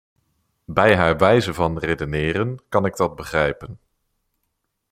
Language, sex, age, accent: Dutch, male, under 19, Nederlands Nederlands